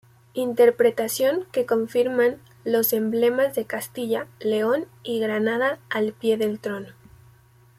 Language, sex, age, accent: Spanish, female, 19-29, México